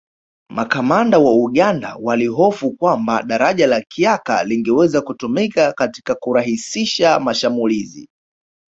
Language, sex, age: Swahili, male, 19-29